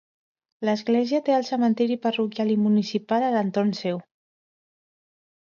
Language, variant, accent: Catalan, Central, central